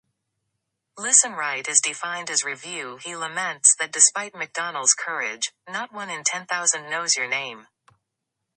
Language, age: English, under 19